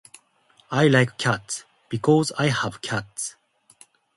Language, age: Japanese, 19-29